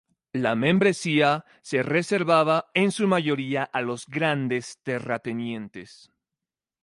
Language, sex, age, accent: Spanish, male, 30-39, Andino-Pacífico: Colombia, Perú, Ecuador, oeste de Bolivia y Venezuela andina